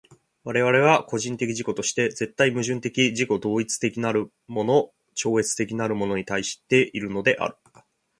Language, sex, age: Japanese, male, 30-39